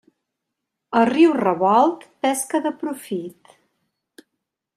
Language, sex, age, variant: Catalan, female, 40-49, Central